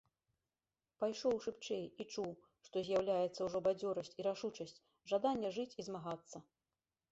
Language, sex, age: Belarusian, female, 50-59